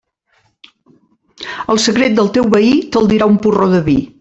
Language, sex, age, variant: Catalan, female, 50-59, Central